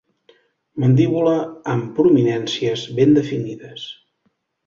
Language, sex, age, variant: Catalan, male, 30-39, Central